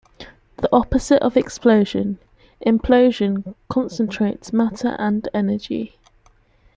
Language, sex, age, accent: English, female, 19-29, England English